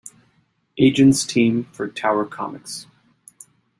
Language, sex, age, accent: English, male, 30-39, United States English